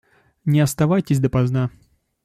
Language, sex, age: Russian, male, 30-39